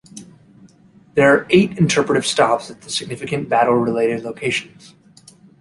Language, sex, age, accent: English, male, 19-29, United States English